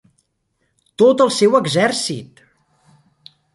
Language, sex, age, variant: Catalan, male, 40-49, Central